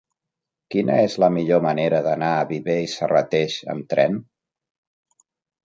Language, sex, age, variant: Catalan, male, 40-49, Central